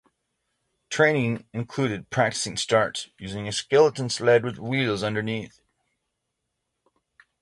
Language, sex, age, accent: English, male, 40-49, United States English; West Coast